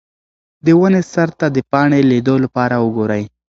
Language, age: Pashto, 19-29